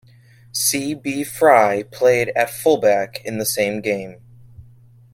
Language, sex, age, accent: English, male, under 19, United States English